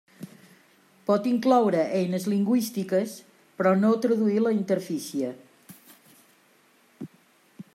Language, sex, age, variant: Catalan, female, 70-79, Central